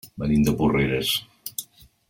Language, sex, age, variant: Catalan, male, 50-59, Central